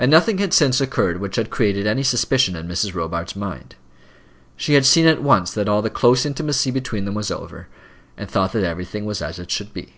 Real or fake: real